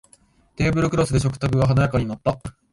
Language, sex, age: Japanese, male, 19-29